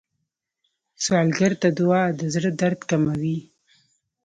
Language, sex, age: Pashto, female, 19-29